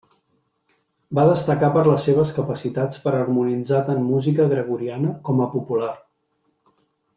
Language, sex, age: Catalan, male, 30-39